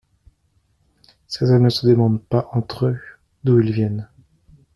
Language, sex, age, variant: French, male, 30-39, Français de métropole